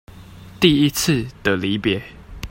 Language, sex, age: Chinese, male, 19-29